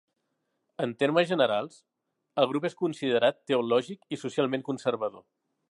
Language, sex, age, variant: Catalan, male, 40-49, Central